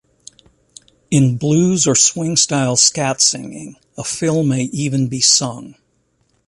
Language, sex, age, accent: English, male, 60-69, United States English